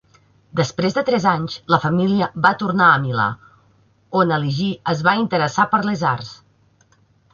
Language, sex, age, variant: Catalan, female, 30-39, Central